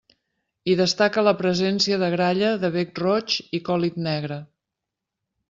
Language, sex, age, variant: Catalan, female, 50-59, Central